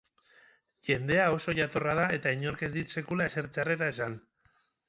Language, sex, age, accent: Basque, male, 30-39, Mendebalekoa (Araba, Bizkaia, Gipuzkoako mendebaleko herri batzuk)